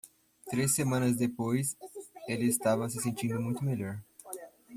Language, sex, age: Portuguese, male, 19-29